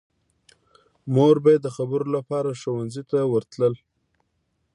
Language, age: Pashto, 19-29